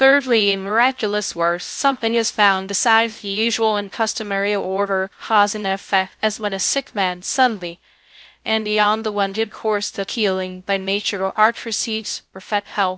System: TTS, VITS